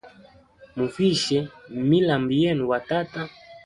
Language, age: Hemba, 19-29